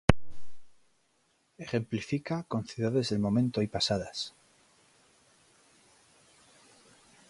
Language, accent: Spanish, España: Norte peninsular (Asturias, Castilla y León, Cantabria, País Vasco, Navarra, Aragón, La Rioja, Guadalajara, Cuenca)